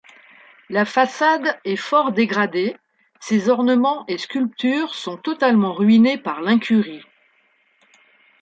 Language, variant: French, Français de métropole